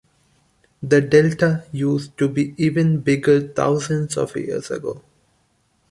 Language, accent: English, India and South Asia (India, Pakistan, Sri Lanka)